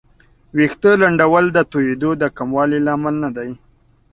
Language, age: Pashto, 30-39